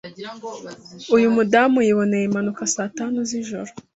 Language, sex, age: Kinyarwanda, female, 30-39